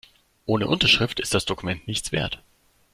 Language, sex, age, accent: German, male, 19-29, Deutschland Deutsch